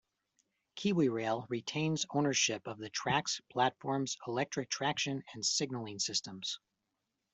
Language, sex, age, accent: English, male, 40-49, United States English